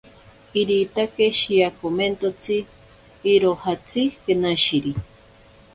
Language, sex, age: Ashéninka Perené, female, 40-49